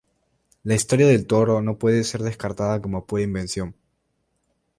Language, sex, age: Spanish, male, 19-29